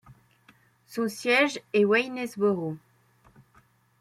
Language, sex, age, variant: French, female, under 19, Français de métropole